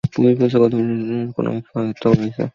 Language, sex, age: Bengali, male, 19-29